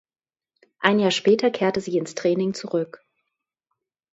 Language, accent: German, Hochdeutsch